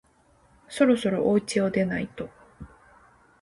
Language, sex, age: Japanese, female, 19-29